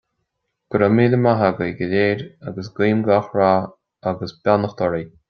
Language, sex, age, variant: Irish, male, 30-39, Gaeilge Chonnacht